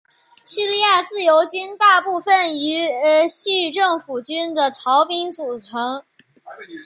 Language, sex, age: Chinese, male, under 19